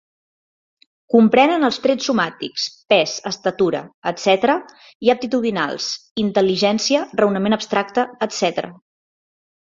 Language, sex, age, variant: Catalan, female, 30-39, Central